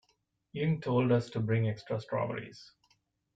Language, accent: English, India and South Asia (India, Pakistan, Sri Lanka)